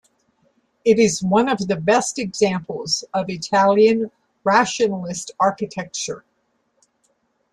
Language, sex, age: English, female, 70-79